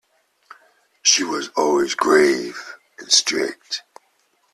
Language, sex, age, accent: English, male, 50-59, England English